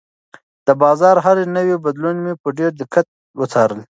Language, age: Pashto, 19-29